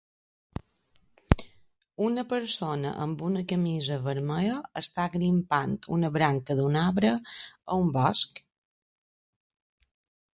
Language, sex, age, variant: Catalan, female, 50-59, Balear